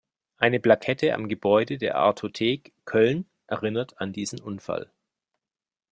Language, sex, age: German, male, 40-49